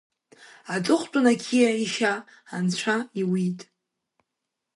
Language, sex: Abkhazian, female